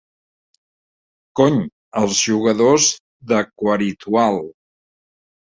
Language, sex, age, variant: Catalan, male, 60-69, Central